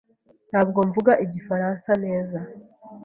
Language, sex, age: Kinyarwanda, female, 19-29